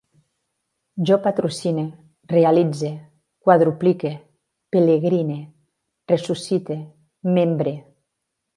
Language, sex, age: Catalan, female, 50-59